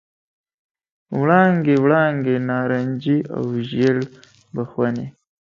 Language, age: Pashto, 19-29